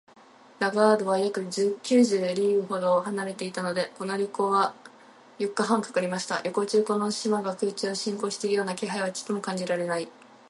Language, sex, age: Japanese, female, 19-29